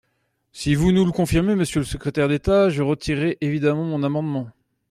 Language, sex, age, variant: French, male, 40-49, Français de métropole